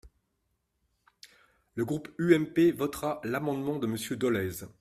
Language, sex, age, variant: French, male, 50-59, Français de métropole